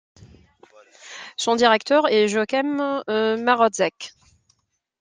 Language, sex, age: French, female, 30-39